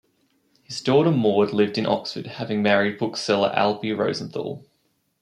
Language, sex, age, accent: English, male, 19-29, Australian English